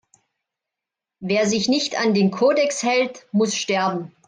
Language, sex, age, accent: German, female, 40-49, Deutschland Deutsch